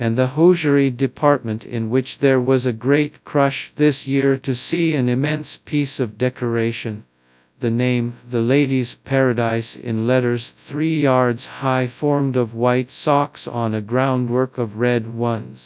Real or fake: fake